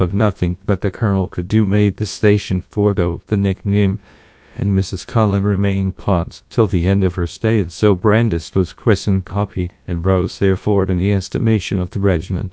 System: TTS, GlowTTS